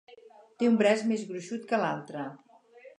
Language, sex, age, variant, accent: Catalan, female, 60-69, Central, Català central